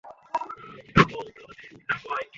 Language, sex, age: Bengali, male, 19-29